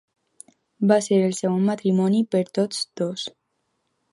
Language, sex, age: Catalan, female, under 19